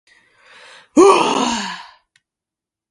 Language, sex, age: English, female, 19-29